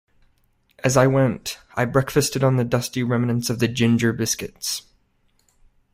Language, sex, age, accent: English, male, 19-29, United States English